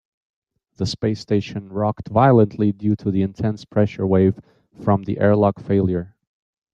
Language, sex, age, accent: English, male, 30-39, United States English